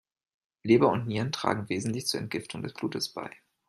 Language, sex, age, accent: German, male, 30-39, Deutschland Deutsch